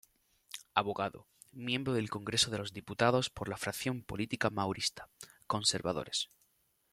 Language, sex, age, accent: Spanish, male, 19-29, España: Sur peninsular (Andalucia, Extremadura, Murcia)